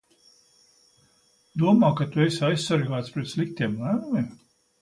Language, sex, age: Latvian, male, 70-79